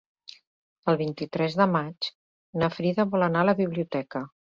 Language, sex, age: Catalan, female, 60-69